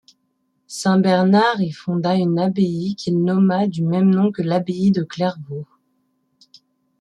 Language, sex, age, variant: French, female, 19-29, Français de métropole